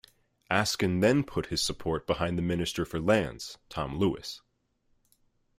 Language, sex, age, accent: English, male, 19-29, United States English